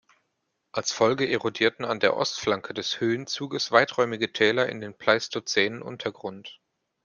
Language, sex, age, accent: German, male, 19-29, Deutschland Deutsch